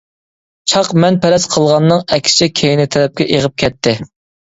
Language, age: Uyghur, 19-29